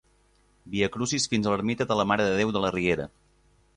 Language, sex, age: Catalan, male, 30-39